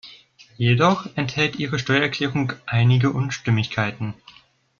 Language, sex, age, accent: German, male, under 19, Deutschland Deutsch